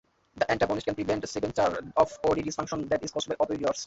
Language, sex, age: English, male, 19-29